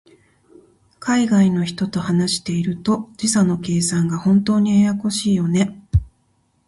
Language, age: Japanese, 30-39